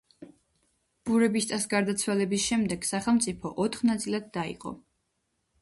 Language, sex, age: Georgian, female, under 19